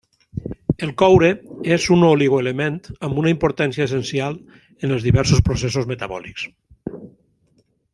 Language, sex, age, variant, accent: Catalan, male, 60-69, Valencià central, valencià